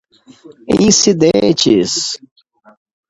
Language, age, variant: Portuguese, 40-49, Portuguese (Brasil)